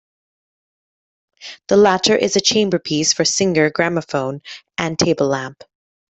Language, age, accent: English, 30-39, England English